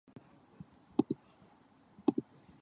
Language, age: Cantonese, 19-29